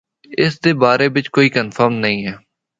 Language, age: Northern Hindko, 19-29